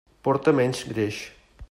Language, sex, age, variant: Catalan, male, 50-59, Central